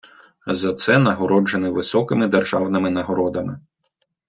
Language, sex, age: Ukrainian, male, 30-39